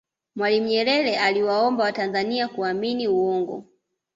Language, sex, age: Swahili, female, 19-29